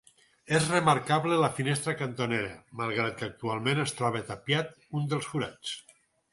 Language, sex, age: Catalan, male, 60-69